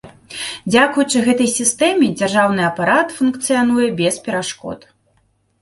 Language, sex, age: Belarusian, female, 30-39